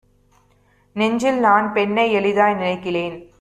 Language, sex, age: Tamil, female, 19-29